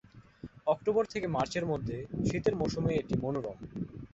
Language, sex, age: Bengali, male, under 19